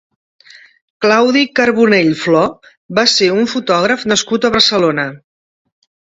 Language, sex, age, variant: Catalan, female, 40-49, Central